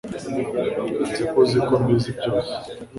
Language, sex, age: Kinyarwanda, male, under 19